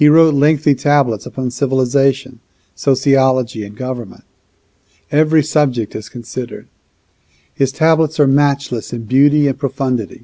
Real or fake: real